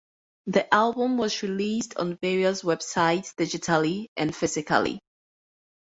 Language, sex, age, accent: English, female, 30-39, United States English